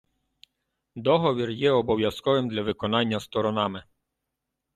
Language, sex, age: Ukrainian, male, 30-39